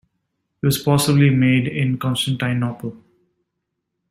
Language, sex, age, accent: English, male, 19-29, United States English